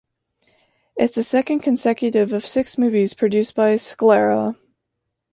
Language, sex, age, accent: English, female, under 19, United States English